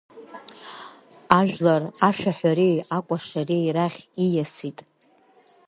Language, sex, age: Abkhazian, female, 30-39